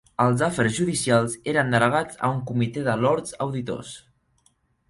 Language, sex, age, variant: Catalan, male, under 19, Central